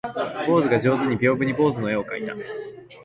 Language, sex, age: Japanese, male, 19-29